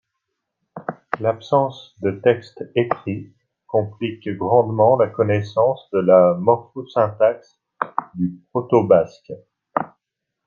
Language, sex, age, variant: French, male, 40-49, Français de métropole